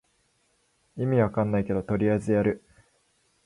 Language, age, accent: Japanese, under 19, 標準語